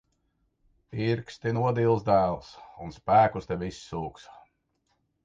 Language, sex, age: Latvian, male, 50-59